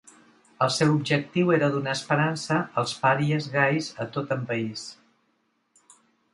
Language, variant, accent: Catalan, Central, central